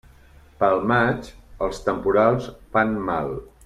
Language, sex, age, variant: Catalan, male, 40-49, Central